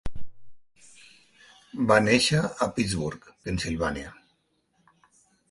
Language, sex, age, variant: Catalan, male, 60-69, Central